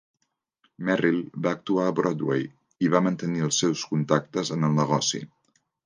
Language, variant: Catalan, Central